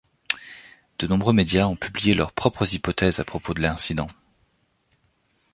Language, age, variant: French, 30-39, Français de métropole